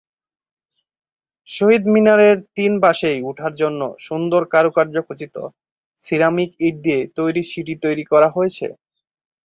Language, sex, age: Bengali, male, 19-29